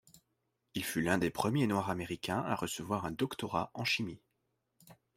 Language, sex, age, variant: French, male, 19-29, Français de métropole